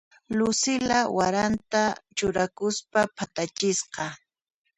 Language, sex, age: Puno Quechua, female, 40-49